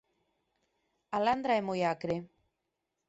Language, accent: Galician, Normativo (estándar)